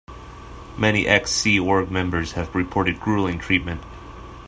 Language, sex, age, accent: English, male, 19-29, United States English